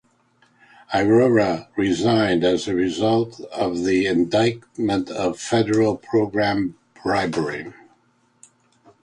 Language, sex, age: English, male, 70-79